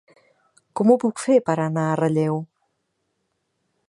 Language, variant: Catalan, Nord-Occidental